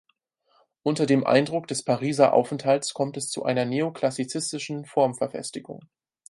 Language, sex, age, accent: German, male, 19-29, Deutschland Deutsch